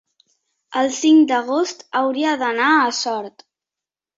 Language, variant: Catalan, Central